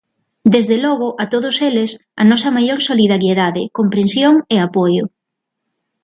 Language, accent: Galician, Atlántico (seseo e gheada)